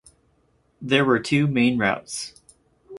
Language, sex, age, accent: English, male, 19-29, United States English